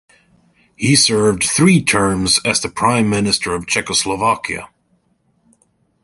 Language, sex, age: English, male, 40-49